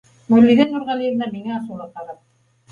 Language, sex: Bashkir, female